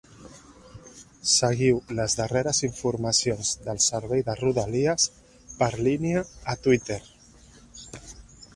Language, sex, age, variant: Catalan, male, 40-49, Central